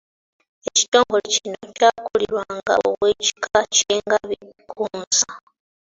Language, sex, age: Ganda, female, 19-29